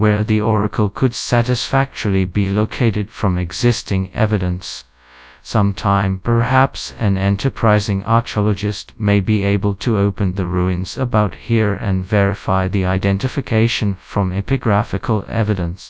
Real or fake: fake